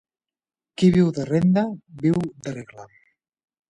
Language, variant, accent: Catalan, Central, central